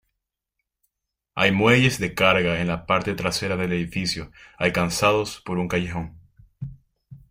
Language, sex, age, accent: Spanish, male, 19-29, Andino-Pacífico: Colombia, Perú, Ecuador, oeste de Bolivia y Venezuela andina